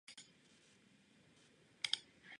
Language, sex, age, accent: Spanish, male, 19-29, España: Islas Canarias